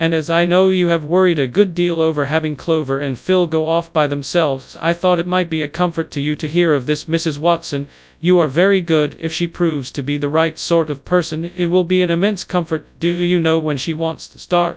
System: TTS, FastPitch